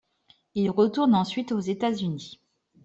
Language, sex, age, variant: French, female, 30-39, Français de métropole